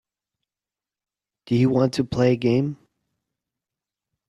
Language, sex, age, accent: English, male, 30-39, United States English